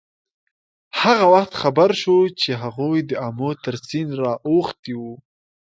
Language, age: Pashto, 19-29